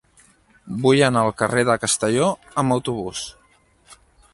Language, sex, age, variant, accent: Catalan, male, 40-49, Central, central